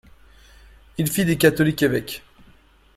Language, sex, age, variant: French, male, 30-39, Français de métropole